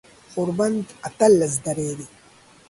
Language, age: Pashto, under 19